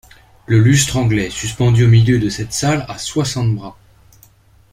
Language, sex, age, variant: French, male, under 19, Français de métropole